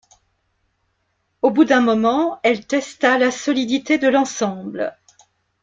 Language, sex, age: French, female, 50-59